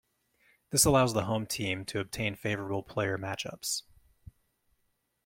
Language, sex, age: English, male, 30-39